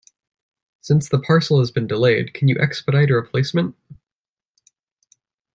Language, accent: English, United States English